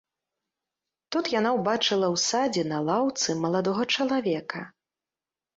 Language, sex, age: Belarusian, female, 30-39